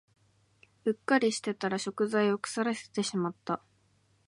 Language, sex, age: Japanese, female, 19-29